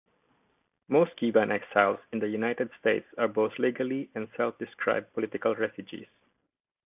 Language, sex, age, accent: English, male, 40-49, Filipino